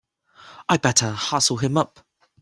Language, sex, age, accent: English, male, 19-29, England English